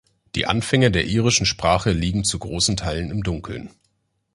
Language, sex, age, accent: German, male, 19-29, Deutschland Deutsch